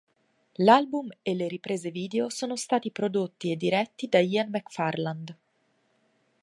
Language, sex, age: Italian, female, 19-29